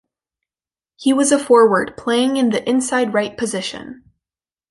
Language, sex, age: English, female, under 19